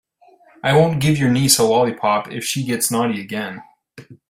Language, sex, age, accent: English, male, 19-29, United States English